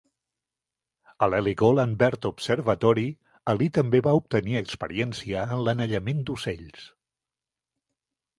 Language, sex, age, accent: Catalan, male, 50-59, Empordanès